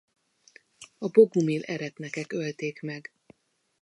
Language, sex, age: Hungarian, female, 40-49